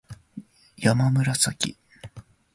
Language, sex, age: Japanese, male, 19-29